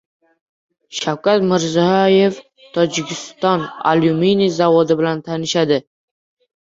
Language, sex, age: Uzbek, male, under 19